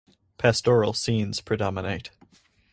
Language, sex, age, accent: English, male, under 19, United States English